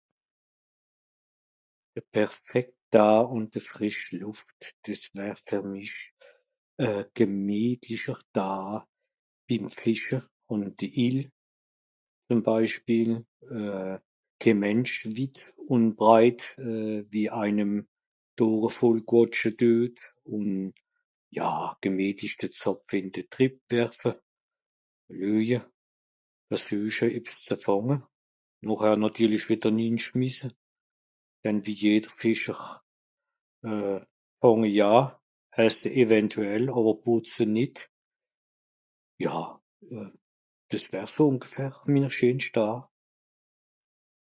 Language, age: Swiss German, 60-69